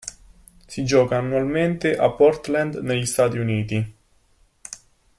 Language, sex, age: Italian, male, 19-29